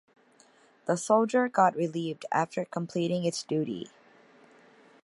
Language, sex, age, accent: English, female, 30-39, United States English